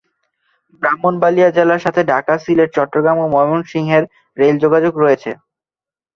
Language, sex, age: Bengali, male, 19-29